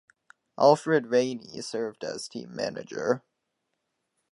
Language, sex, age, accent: English, male, under 19, United States English